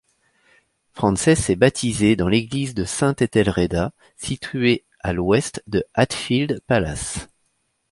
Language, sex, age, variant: French, male, 30-39, Français de métropole